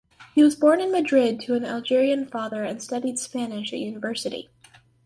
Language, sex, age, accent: English, female, under 19, United States English